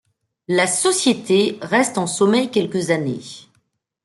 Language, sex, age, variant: French, female, 40-49, Français de métropole